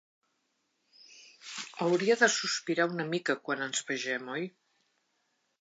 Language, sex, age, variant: Catalan, female, 60-69, Central